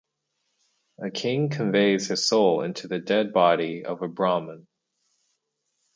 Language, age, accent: English, 30-39, United States English